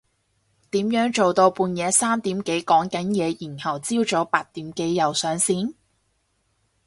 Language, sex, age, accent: Cantonese, female, 30-39, 广州音